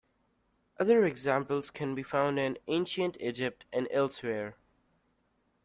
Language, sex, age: English, male, under 19